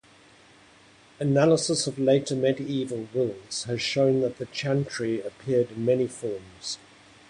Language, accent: English, Southern African (South Africa, Zimbabwe, Namibia)